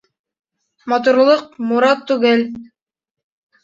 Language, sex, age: Bashkir, female, 30-39